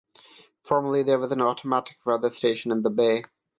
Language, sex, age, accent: English, male, 19-29, India and South Asia (India, Pakistan, Sri Lanka)